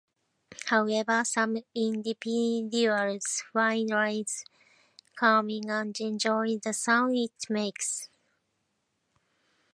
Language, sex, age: English, female, 50-59